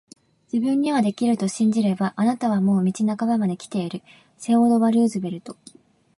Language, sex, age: Japanese, female, 19-29